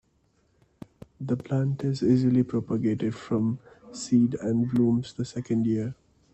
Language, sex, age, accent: English, male, 19-29, India and South Asia (India, Pakistan, Sri Lanka)